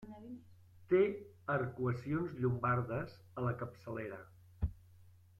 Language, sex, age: Catalan, male, 60-69